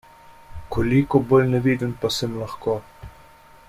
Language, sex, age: Slovenian, male, 30-39